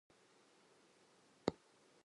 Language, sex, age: English, female, 19-29